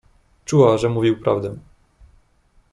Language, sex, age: Polish, male, 19-29